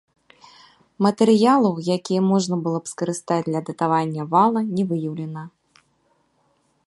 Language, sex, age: Belarusian, female, 40-49